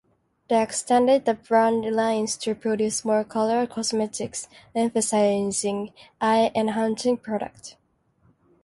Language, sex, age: English, female, 19-29